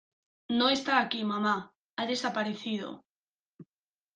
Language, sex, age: Spanish, female, 19-29